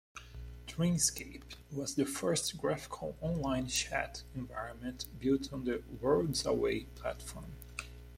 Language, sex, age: English, male, 19-29